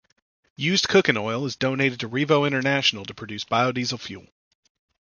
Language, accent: English, United States English